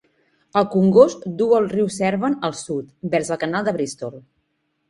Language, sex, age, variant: Catalan, female, 40-49, Central